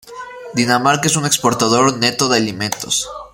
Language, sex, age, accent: Spanish, male, 19-29, Andino-Pacífico: Colombia, Perú, Ecuador, oeste de Bolivia y Venezuela andina